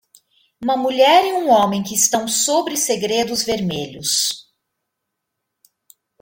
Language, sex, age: Portuguese, female, 50-59